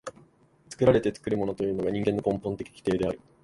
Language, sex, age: Japanese, male, 19-29